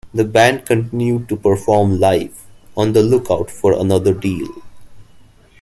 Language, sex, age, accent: English, male, 19-29, India and South Asia (India, Pakistan, Sri Lanka)